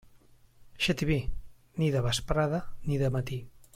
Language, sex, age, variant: Catalan, male, 40-49, Central